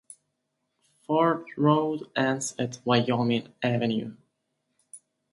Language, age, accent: English, 19-29, United States English; England English